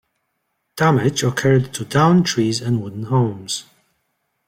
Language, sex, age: English, male, 40-49